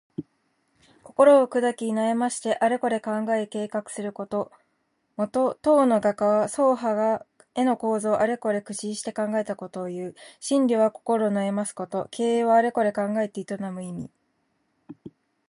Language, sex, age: Japanese, female, 19-29